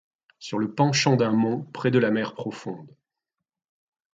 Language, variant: French, Français de métropole